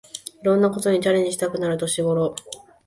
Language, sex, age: Japanese, female, 19-29